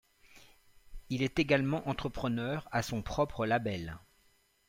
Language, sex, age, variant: French, male, 50-59, Français de métropole